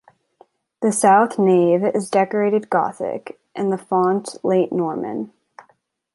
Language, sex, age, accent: English, female, 19-29, United States English